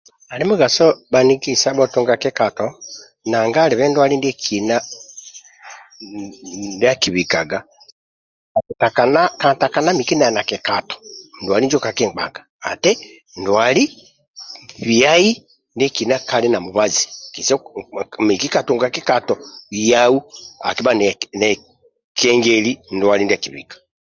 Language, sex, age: Amba (Uganda), male, 70-79